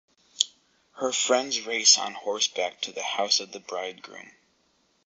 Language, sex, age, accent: English, male, under 19, United States English